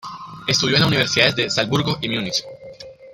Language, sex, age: Spanish, male, under 19